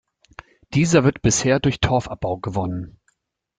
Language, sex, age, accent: German, male, 50-59, Deutschland Deutsch